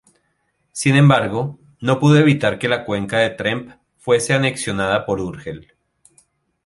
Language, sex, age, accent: Spanish, male, 40-49, Andino-Pacífico: Colombia, Perú, Ecuador, oeste de Bolivia y Venezuela andina